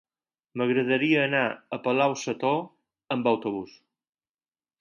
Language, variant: Catalan, Balear